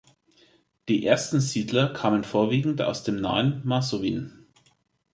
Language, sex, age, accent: German, male, 30-39, Deutschland Deutsch